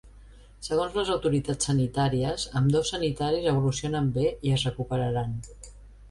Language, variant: Catalan, Central